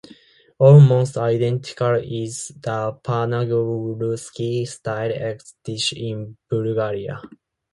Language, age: English, 19-29